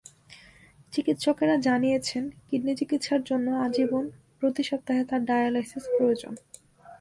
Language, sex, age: Bengali, female, 19-29